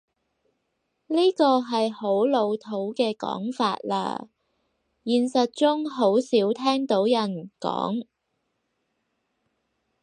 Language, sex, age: Cantonese, female, 19-29